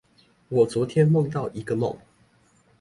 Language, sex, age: Chinese, male, 19-29